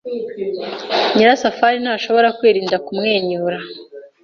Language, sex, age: Kinyarwanda, female, 19-29